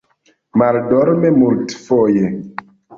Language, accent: Esperanto, Internacia